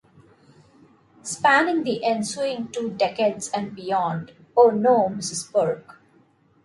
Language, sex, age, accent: English, female, 40-49, India and South Asia (India, Pakistan, Sri Lanka)